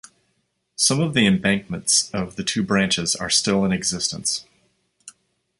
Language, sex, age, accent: English, male, 40-49, United States English